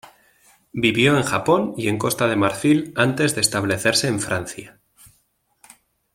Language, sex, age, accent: Spanish, male, 30-39, España: Norte peninsular (Asturias, Castilla y León, Cantabria, País Vasco, Navarra, Aragón, La Rioja, Guadalajara, Cuenca)